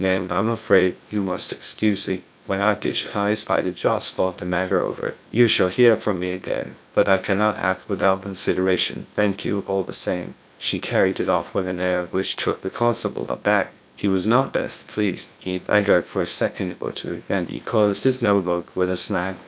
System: TTS, GlowTTS